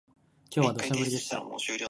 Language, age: Japanese, 19-29